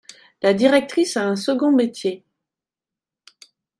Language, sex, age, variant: French, female, 40-49, Français de métropole